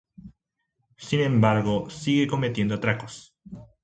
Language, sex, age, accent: Spanish, male, under 19, Rioplatense: Argentina, Uruguay, este de Bolivia, Paraguay